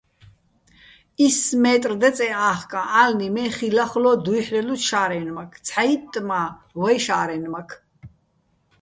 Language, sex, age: Bats, female, 30-39